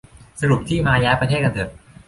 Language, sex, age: Thai, male, 19-29